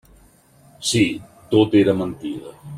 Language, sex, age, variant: Catalan, male, 60-69, Central